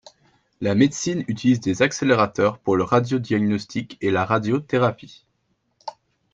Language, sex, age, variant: French, male, 19-29, Français de métropole